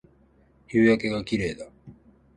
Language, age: Japanese, 30-39